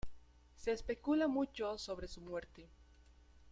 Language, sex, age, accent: Spanish, female, under 19, Andino-Pacífico: Colombia, Perú, Ecuador, oeste de Bolivia y Venezuela andina